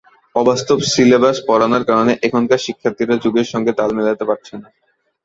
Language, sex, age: Bengali, male, under 19